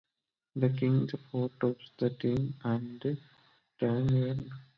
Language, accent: English, England English; Malaysian English